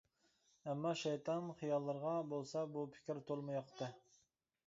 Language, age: Uyghur, 19-29